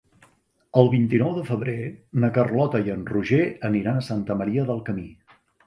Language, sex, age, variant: Catalan, male, 50-59, Central